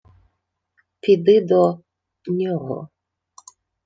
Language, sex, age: Ukrainian, female, 30-39